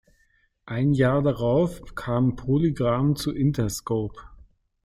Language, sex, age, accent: German, male, 50-59, Deutschland Deutsch